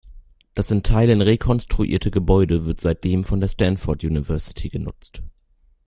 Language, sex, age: German, male, under 19